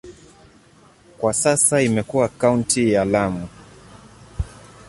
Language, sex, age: Swahili, male, 19-29